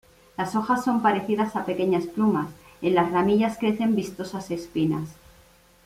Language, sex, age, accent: Spanish, female, 50-59, España: Centro-Sur peninsular (Madrid, Toledo, Castilla-La Mancha)